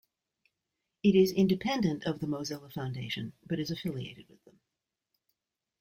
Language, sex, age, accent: English, female, 60-69, United States English